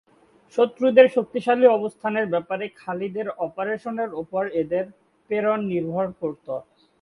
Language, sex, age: Bengali, male, 19-29